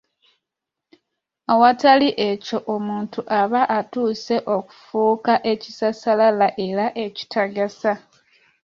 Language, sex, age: Ganda, female, 19-29